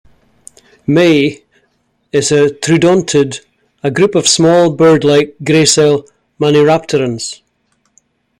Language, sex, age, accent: English, male, 60-69, Scottish English